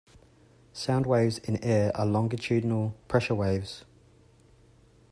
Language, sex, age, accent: English, male, 30-39, Australian English